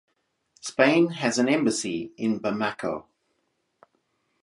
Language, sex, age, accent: English, male, 50-59, Australian English